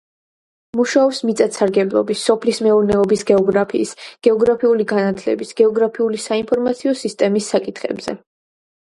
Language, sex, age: Georgian, female, under 19